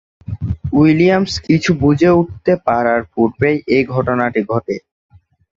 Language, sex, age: Bengali, male, 19-29